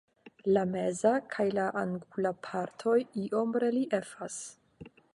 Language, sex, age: Esperanto, female, 19-29